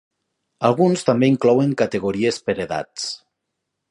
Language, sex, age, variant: Catalan, male, 30-39, Nord-Occidental